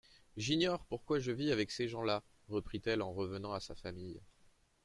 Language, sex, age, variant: French, male, 30-39, Français de métropole